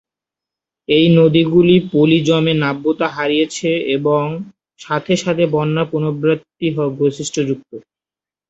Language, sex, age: Bengali, male, 19-29